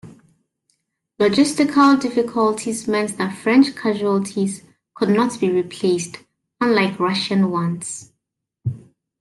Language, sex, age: English, female, 30-39